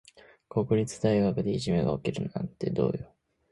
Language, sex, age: Japanese, male, 19-29